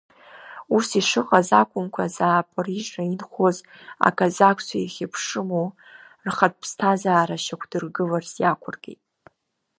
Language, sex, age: Abkhazian, female, under 19